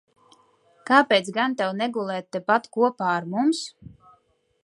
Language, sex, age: Latvian, female, 19-29